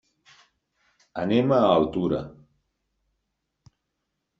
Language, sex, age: Catalan, male, 50-59